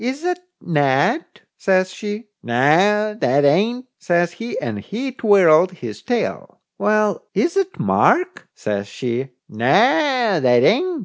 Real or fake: real